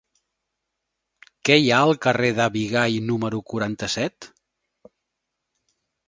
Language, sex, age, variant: Catalan, male, 50-59, Central